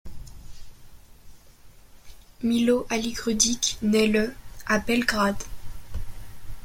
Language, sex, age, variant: French, female, under 19, Français de métropole